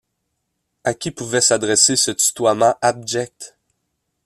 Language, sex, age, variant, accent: French, male, 19-29, Français d'Amérique du Nord, Français du Canada